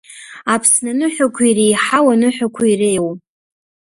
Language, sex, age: Abkhazian, female, 19-29